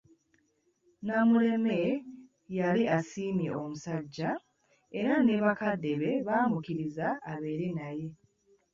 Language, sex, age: Ganda, female, 19-29